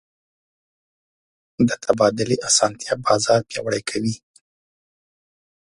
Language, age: Pashto, 30-39